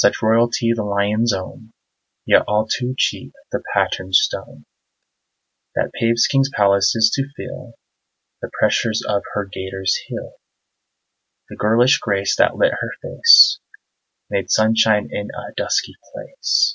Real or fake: real